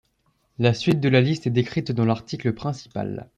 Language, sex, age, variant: French, male, under 19, Français de métropole